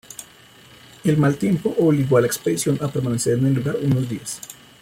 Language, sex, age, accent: Spanish, male, 30-39, Andino-Pacífico: Colombia, Perú, Ecuador, oeste de Bolivia y Venezuela andina